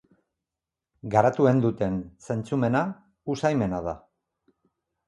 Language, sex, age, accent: Basque, male, 50-59, Mendebalekoa (Araba, Bizkaia, Gipuzkoako mendebaleko herri batzuk)